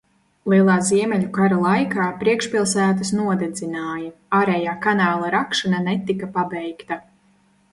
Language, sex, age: Latvian, female, 19-29